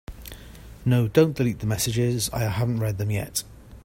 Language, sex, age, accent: English, male, 30-39, Welsh English